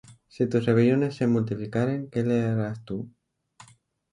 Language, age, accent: Spanish, 19-29, España: Islas Canarias